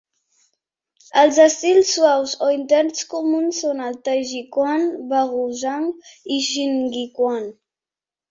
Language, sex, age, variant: Catalan, female, 50-59, Central